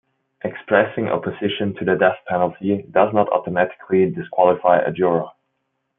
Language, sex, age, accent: English, male, 19-29, England English